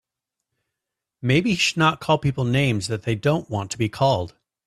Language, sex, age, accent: English, male, 30-39, United States English